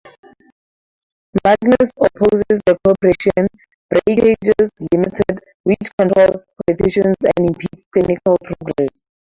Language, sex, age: English, female, 19-29